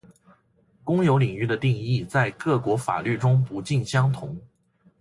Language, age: Chinese, 19-29